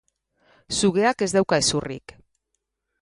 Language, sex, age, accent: Basque, female, 40-49, Mendebalekoa (Araba, Bizkaia, Gipuzkoako mendebaleko herri batzuk)